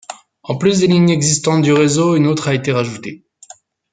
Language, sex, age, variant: French, male, 19-29, Français de métropole